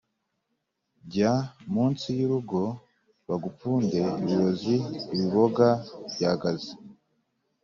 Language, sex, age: Kinyarwanda, male, 19-29